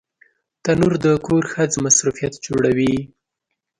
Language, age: Pashto, 19-29